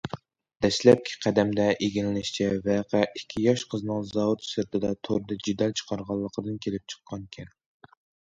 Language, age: Uyghur, 19-29